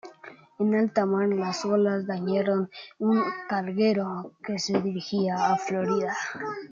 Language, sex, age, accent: Spanish, male, under 19, España: Norte peninsular (Asturias, Castilla y León, Cantabria, País Vasco, Navarra, Aragón, La Rioja, Guadalajara, Cuenca)